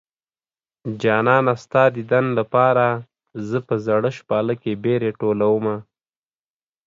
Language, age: Pashto, 19-29